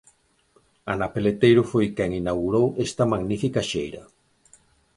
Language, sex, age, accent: Galician, male, 50-59, Oriental (común en zona oriental)